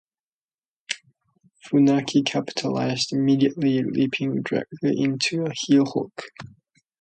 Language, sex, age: English, male, under 19